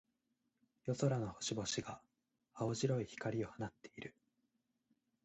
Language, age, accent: Japanese, 19-29, 標準語